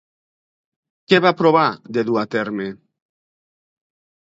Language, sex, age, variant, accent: Catalan, male, 30-39, Nord-Occidental, nord-occidental; Lleida